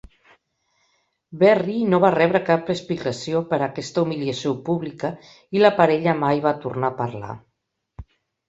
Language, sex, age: Catalan, female, 60-69